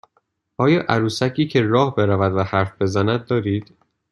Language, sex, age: Persian, male, 19-29